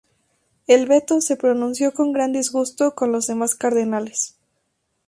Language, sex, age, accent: Spanish, female, 19-29, México